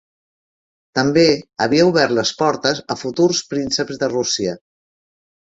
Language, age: Catalan, 60-69